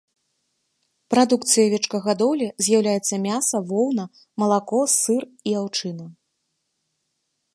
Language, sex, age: Belarusian, female, 30-39